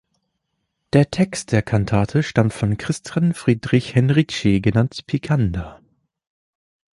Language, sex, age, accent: German, male, 19-29, Deutschland Deutsch